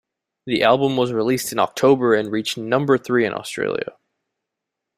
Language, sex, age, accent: English, male, 19-29, United States English